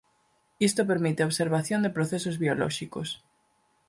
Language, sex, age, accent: Galician, female, 19-29, Normativo (estándar)